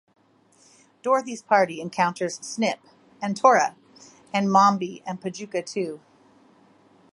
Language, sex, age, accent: English, female, 40-49, United States English